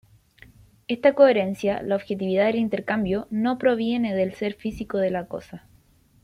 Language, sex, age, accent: Spanish, female, under 19, Chileno: Chile, Cuyo